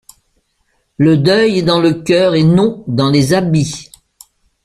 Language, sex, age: French, female, 70-79